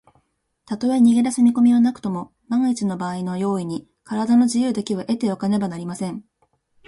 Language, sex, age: Japanese, female, 19-29